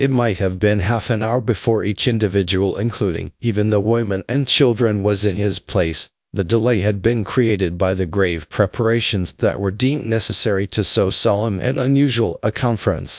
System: TTS, GradTTS